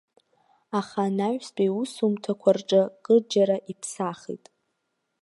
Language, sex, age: Abkhazian, female, 19-29